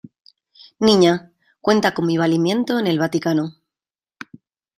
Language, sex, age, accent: Spanish, female, 30-39, España: Centro-Sur peninsular (Madrid, Toledo, Castilla-La Mancha)